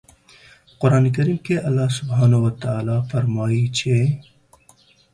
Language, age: Pashto, 19-29